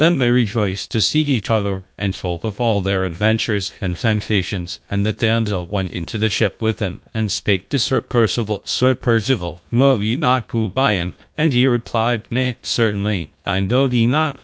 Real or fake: fake